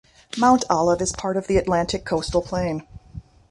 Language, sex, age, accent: English, female, 30-39, United States English